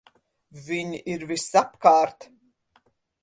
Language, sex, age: Latvian, female, 40-49